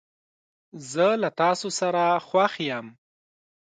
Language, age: Pashto, 19-29